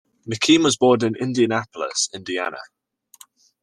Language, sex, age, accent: English, male, under 19, England English